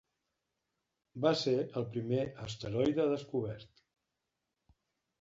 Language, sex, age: Catalan, male, 50-59